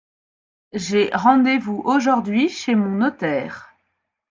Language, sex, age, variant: French, female, 30-39, Français de métropole